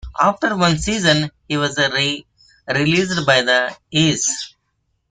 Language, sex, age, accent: English, male, 19-29, India and South Asia (India, Pakistan, Sri Lanka)